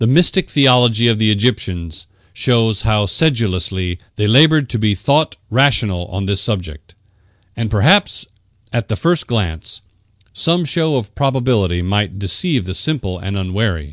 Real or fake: real